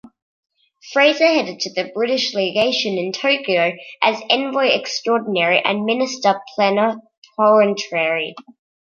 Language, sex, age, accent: English, male, under 19, Australian English